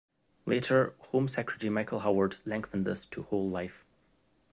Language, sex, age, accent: English, male, 19-29, Scottish English